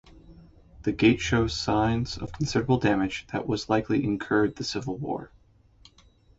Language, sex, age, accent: English, male, 30-39, United States English